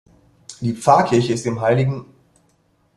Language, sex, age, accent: German, male, 30-39, Deutschland Deutsch